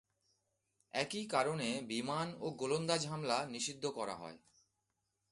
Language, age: Bengali, 40-49